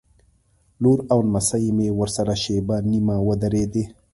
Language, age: Pashto, 30-39